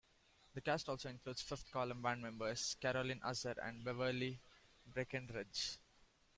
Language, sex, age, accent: English, male, 19-29, India and South Asia (India, Pakistan, Sri Lanka)